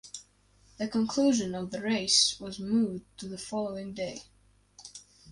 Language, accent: English, United States English